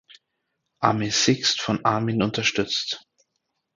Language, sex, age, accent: German, male, 19-29, Deutschland Deutsch